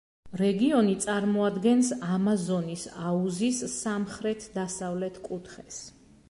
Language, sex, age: Georgian, female, 30-39